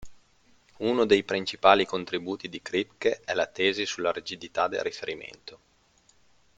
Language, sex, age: Italian, male, 30-39